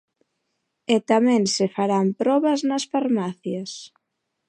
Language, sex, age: Galician, female, 19-29